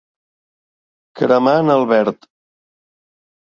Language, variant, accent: Catalan, Central, central